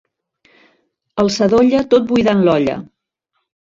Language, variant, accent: Catalan, Central, central